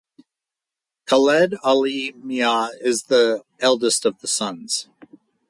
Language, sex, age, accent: English, male, 40-49, United States English